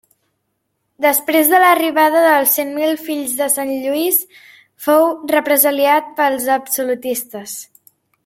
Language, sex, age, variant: Catalan, female, under 19, Central